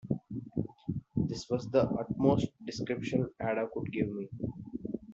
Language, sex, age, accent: English, male, 19-29, India and South Asia (India, Pakistan, Sri Lanka)